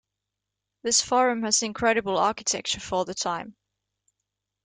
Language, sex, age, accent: English, female, 19-29, England English